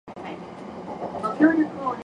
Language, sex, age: Japanese, male, under 19